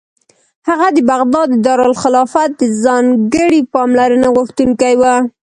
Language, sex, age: Pashto, female, 19-29